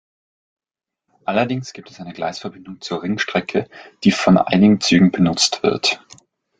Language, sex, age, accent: German, male, 19-29, Österreichisches Deutsch